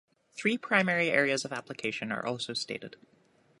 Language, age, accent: English, 19-29, Canadian English